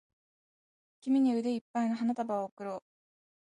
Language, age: Japanese, 19-29